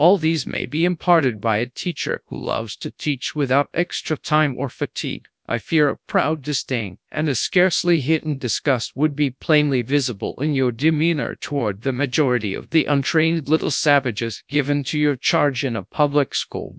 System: TTS, GradTTS